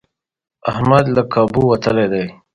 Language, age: Pashto, 30-39